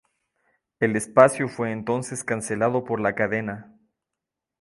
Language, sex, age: Spanish, male, 40-49